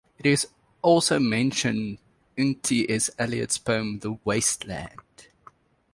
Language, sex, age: English, male, 30-39